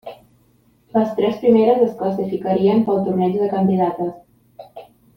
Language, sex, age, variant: Catalan, female, 19-29, Central